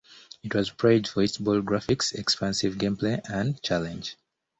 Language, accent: English, United States English